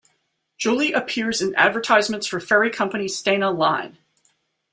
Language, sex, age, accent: English, female, 50-59, United States English